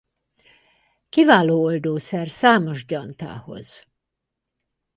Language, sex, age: Hungarian, female, 70-79